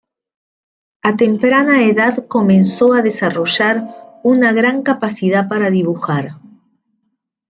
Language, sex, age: Spanish, female, 50-59